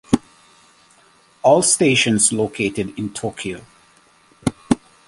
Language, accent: English, West Indies and Bermuda (Bahamas, Bermuda, Jamaica, Trinidad)